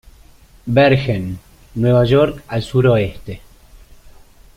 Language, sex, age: Spanish, male, 30-39